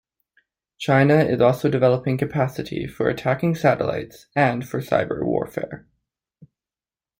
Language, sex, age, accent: English, male, 19-29, Canadian English